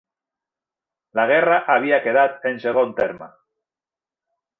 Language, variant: Catalan, Central